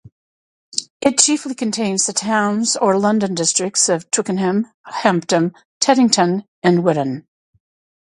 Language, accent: English, United States English